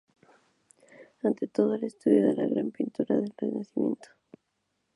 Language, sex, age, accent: Spanish, female, 19-29, México